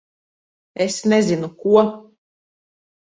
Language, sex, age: Latvian, female, 40-49